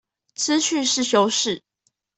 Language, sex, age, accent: Chinese, female, 19-29, 出生地：臺北市